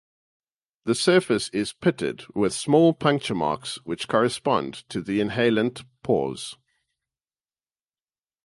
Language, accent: English, Southern African (South Africa, Zimbabwe, Namibia)